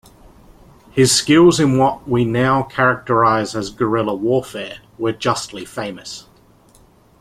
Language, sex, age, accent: English, male, 30-39, Australian English